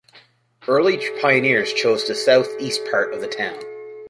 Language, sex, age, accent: English, male, 40-49, Canadian English